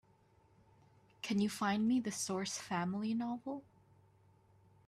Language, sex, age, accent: English, female, 19-29, United States English